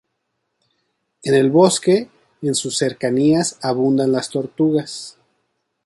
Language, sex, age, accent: Spanish, male, 30-39, México